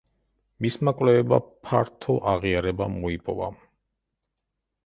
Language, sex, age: Georgian, male, 50-59